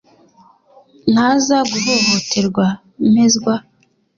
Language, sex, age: Kinyarwanda, female, 19-29